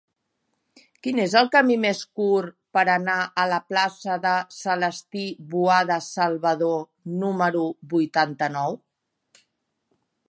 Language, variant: Catalan, Central